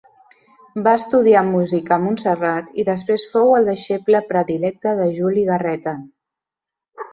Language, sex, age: Catalan, female, 30-39